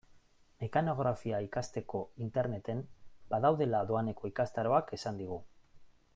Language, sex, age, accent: Basque, male, 40-49, Mendebalekoa (Araba, Bizkaia, Gipuzkoako mendebaleko herri batzuk)